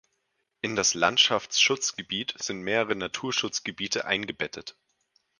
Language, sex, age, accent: German, male, 19-29, Deutschland Deutsch